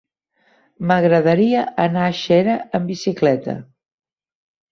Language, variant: Catalan, Central